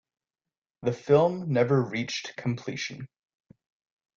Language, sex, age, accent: English, male, under 19, United States English